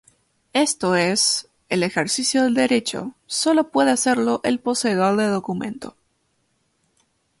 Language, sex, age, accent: Spanish, female, 19-29, Rioplatense: Argentina, Uruguay, este de Bolivia, Paraguay